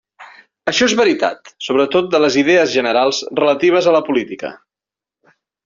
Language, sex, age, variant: Catalan, male, 40-49, Central